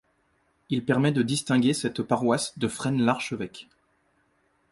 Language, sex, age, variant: French, male, 19-29, Français de métropole